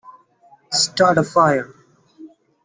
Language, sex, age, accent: English, male, 19-29, India and South Asia (India, Pakistan, Sri Lanka)